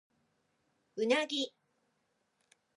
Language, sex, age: Japanese, female, 50-59